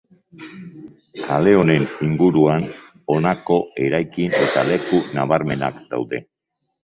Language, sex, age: Basque, male, 60-69